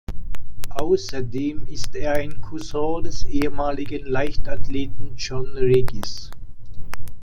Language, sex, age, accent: German, male, 60-69, Deutschland Deutsch